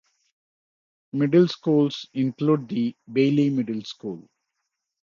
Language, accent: English, India and South Asia (India, Pakistan, Sri Lanka)